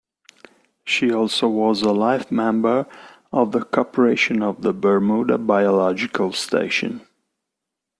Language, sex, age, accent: English, male, 50-59, United States English